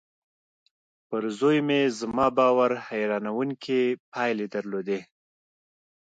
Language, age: Pashto, 30-39